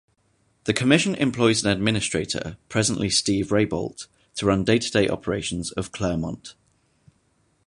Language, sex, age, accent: English, male, 19-29, England English